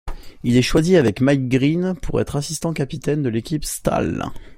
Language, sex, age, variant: French, male, under 19, Français de métropole